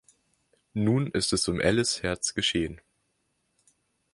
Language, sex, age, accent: German, male, 19-29, Deutschland Deutsch